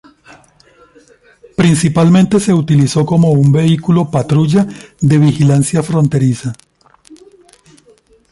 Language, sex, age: Spanish, male, 50-59